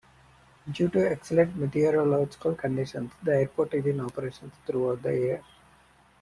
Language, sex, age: English, male, 19-29